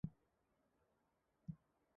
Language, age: English, under 19